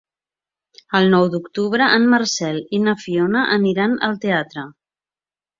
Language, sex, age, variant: Catalan, female, 50-59, Central